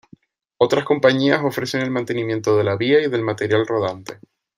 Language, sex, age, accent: Spanish, male, 30-39, España: Islas Canarias